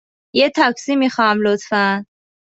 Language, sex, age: Persian, female, 30-39